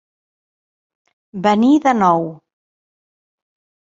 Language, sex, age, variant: Catalan, female, 50-59, Central